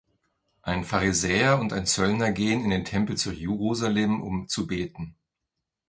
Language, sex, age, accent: German, male, 50-59, Deutschland Deutsch